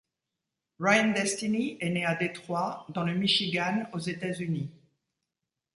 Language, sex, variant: French, female, Français de métropole